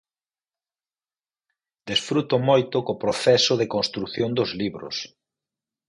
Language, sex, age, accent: Galician, male, 50-59, Normativo (estándar)